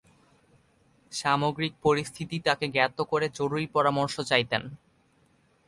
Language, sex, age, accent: Bengali, male, under 19, প্রমিত